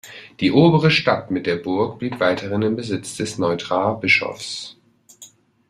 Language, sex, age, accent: German, male, 19-29, Deutschland Deutsch